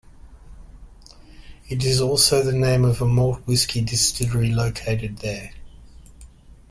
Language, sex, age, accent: English, male, 50-59, Australian English